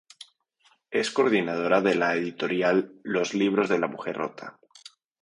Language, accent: Spanish, México